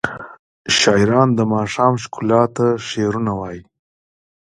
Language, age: Pashto, 30-39